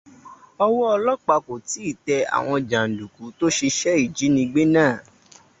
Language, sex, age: Yoruba, male, 19-29